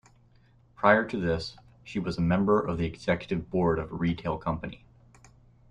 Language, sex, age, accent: English, male, 30-39, United States English